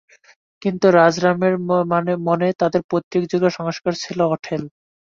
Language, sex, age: Bengali, male, 19-29